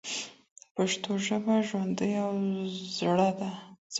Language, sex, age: Pashto, female, 19-29